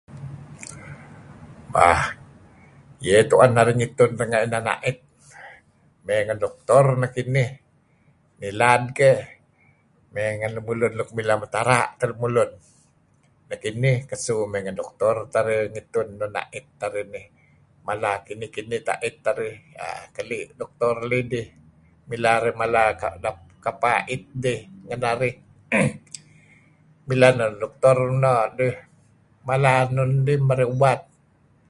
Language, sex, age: Kelabit, male, 60-69